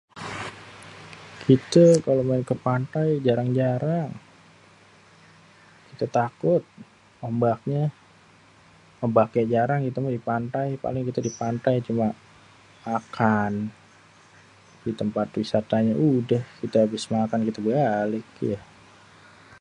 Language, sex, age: Betawi, male, 30-39